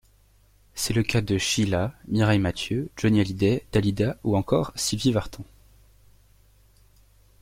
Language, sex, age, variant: French, male, 19-29, Français de métropole